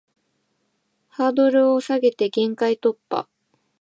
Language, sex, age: Japanese, female, 19-29